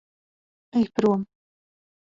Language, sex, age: Latvian, female, 40-49